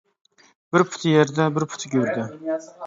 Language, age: Uyghur, 30-39